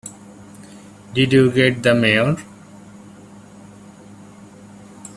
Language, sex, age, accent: English, male, 30-39, India and South Asia (India, Pakistan, Sri Lanka)